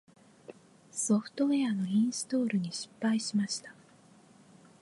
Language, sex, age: Japanese, female, 30-39